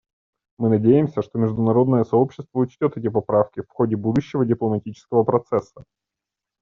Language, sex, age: Russian, male, 30-39